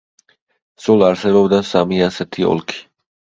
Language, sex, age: Georgian, male, 30-39